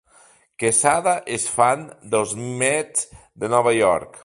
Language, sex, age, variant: Catalan, male, 50-59, Central